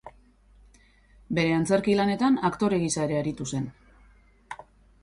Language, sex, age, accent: Basque, female, 40-49, Mendebalekoa (Araba, Bizkaia, Gipuzkoako mendebaleko herri batzuk)